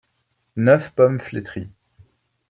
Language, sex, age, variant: French, male, 19-29, Français de métropole